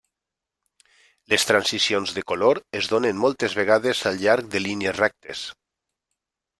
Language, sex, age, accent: Catalan, male, 40-49, valencià